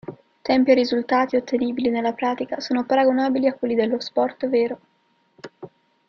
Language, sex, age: Italian, female, under 19